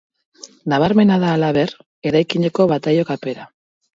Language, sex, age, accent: Basque, female, 40-49, Mendebalekoa (Araba, Bizkaia, Gipuzkoako mendebaleko herri batzuk)